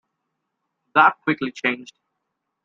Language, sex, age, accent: English, male, 19-29, United States English